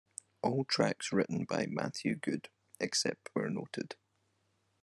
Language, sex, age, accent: English, male, 19-29, Scottish English